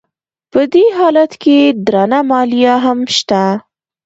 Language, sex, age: Pashto, female, 19-29